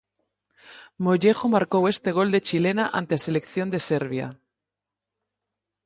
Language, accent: Galician, Normativo (estándar)